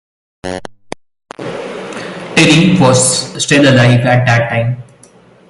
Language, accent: English, India and South Asia (India, Pakistan, Sri Lanka)